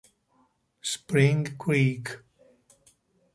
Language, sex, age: Italian, male, 70-79